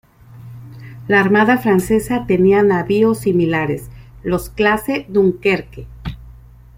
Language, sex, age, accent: Spanish, female, 50-59, México